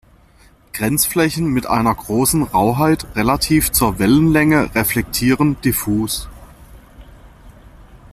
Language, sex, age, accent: German, male, 30-39, Deutschland Deutsch